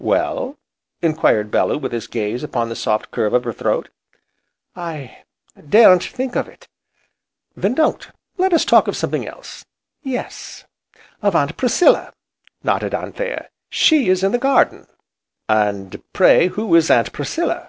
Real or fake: real